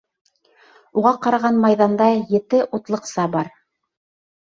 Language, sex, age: Bashkir, female, 30-39